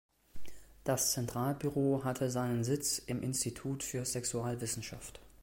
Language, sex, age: German, male, 19-29